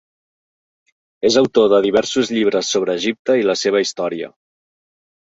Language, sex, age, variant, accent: Catalan, male, 30-39, Central, central